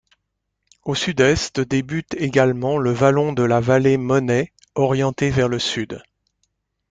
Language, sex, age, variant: French, male, 60-69, Français de métropole